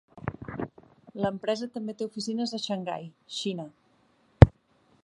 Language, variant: Catalan, Central